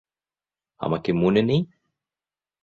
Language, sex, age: Bengali, male, 40-49